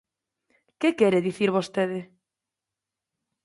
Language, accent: Galician, Normativo (estándar)